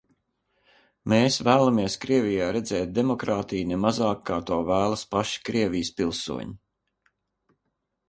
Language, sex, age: Latvian, male, 50-59